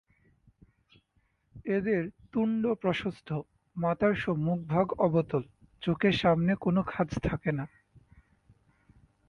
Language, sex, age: Bengali, male, 19-29